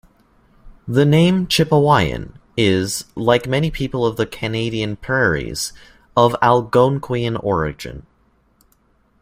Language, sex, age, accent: English, male, 19-29, United States English